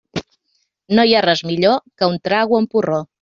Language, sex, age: Catalan, female, 50-59